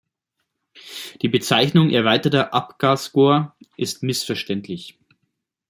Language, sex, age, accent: German, male, 30-39, Deutschland Deutsch